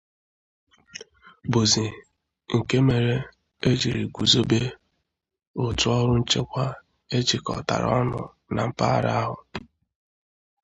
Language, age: Igbo, 30-39